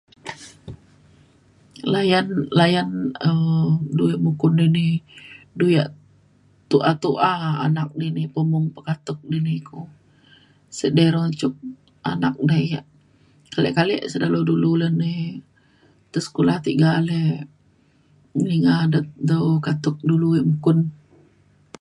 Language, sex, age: Mainstream Kenyah, female, 30-39